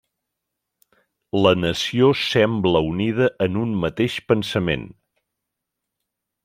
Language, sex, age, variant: Catalan, male, 60-69, Central